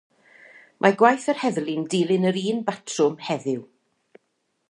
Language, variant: Welsh, South-Western Welsh